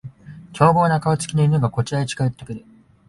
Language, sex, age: Japanese, male, 19-29